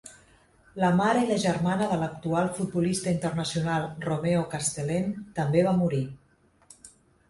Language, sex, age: Catalan, female, 40-49